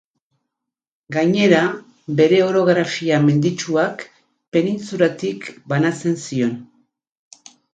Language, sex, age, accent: Basque, female, 50-59, Mendebalekoa (Araba, Bizkaia, Gipuzkoako mendebaleko herri batzuk)